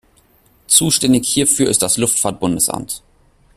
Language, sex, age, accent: German, male, 19-29, Deutschland Deutsch